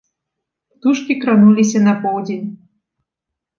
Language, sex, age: Belarusian, female, 19-29